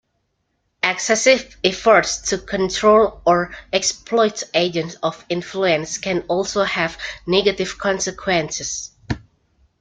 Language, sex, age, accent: English, female, 19-29, United States English